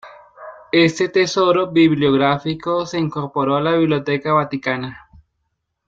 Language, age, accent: Spanish, 19-29, América central